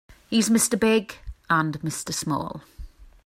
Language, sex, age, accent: English, female, 30-39, England English